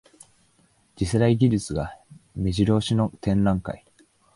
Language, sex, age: Japanese, male, 19-29